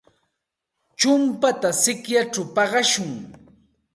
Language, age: Santa Ana de Tusi Pasco Quechua, 40-49